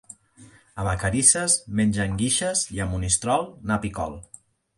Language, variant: Catalan, Central